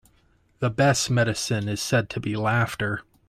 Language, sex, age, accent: English, male, 19-29, United States English